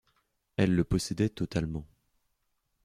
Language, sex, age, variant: French, male, 19-29, Français de métropole